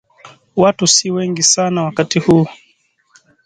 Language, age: Swahili, 19-29